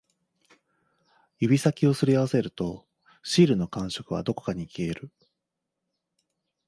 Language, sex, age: Japanese, male, 30-39